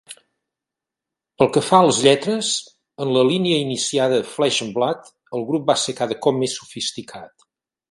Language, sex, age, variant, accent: Catalan, male, 50-59, Central, Girona